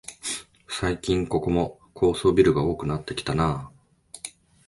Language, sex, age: Japanese, male, 50-59